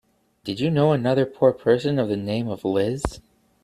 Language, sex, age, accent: English, male, 30-39, United States English